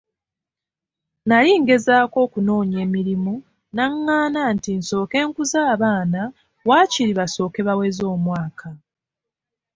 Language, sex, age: Ganda, female, 19-29